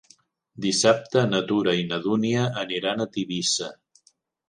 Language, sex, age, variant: Catalan, male, 60-69, Central